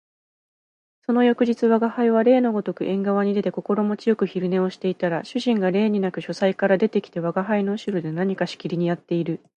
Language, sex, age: Japanese, female, 30-39